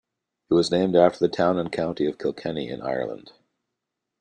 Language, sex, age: English, male, 50-59